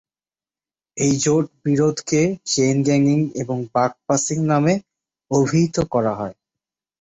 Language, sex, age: Bengali, male, 30-39